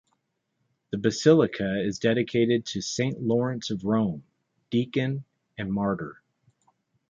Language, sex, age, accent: English, male, 40-49, United States English